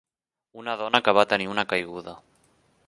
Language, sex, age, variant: Catalan, male, 19-29, Central